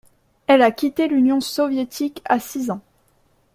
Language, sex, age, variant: French, female, 19-29, Français de métropole